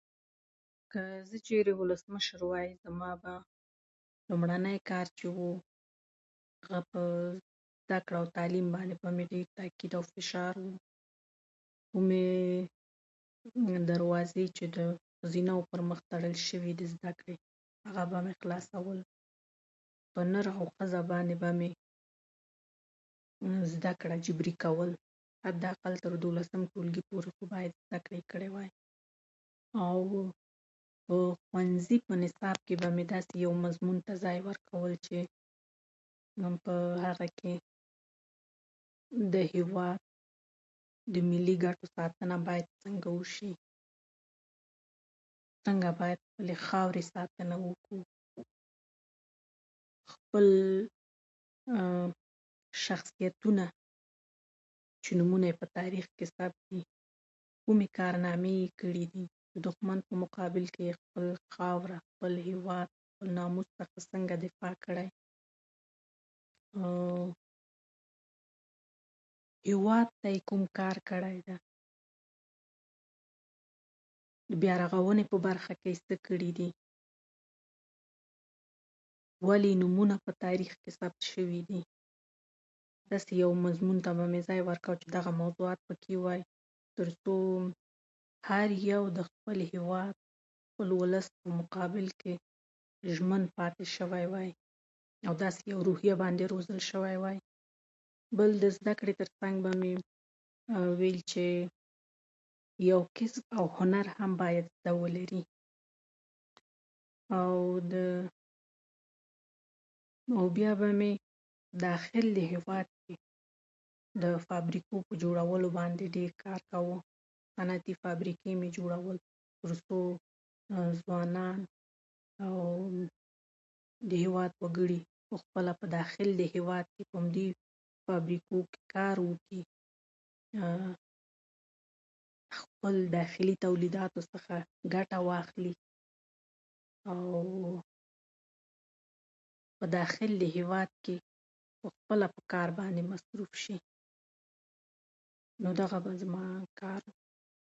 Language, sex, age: Pashto, female, 30-39